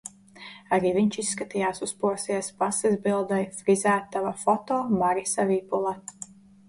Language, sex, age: Latvian, female, 19-29